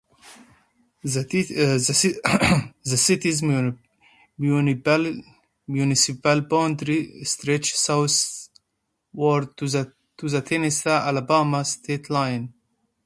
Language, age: English, 30-39